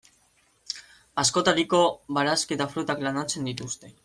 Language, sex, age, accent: Basque, male, 19-29, Mendebalekoa (Araba, Bizkaia, Gipuzkoako mendebaleko herri batzuk)